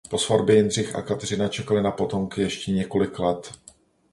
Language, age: Czech, 40-49